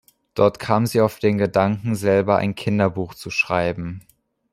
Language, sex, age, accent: German, male, under 19, Deutschland Deutsch